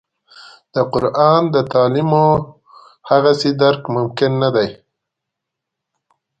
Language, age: Pashto, 19-29